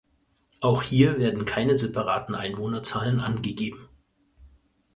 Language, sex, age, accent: German, male, 40-49, Deutschland Deutsch